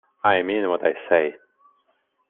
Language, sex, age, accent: English, male, 30-39, United States English